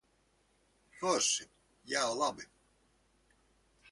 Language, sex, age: Latvian, male, 50-59